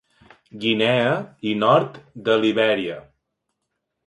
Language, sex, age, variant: Catalan, male, 40-49, Balear